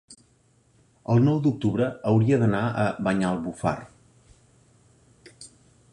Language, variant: Catalan, Central